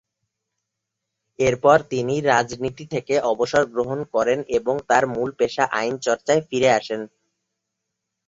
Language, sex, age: Bengali, male, 19-29